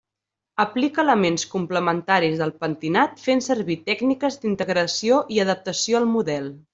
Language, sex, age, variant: Catalan, female, 30-39, Central